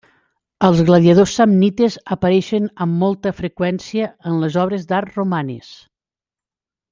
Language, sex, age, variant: Catalan, female, 50-59, Nord-Occidental